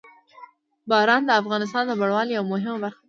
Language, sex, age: Pashto, female, under 19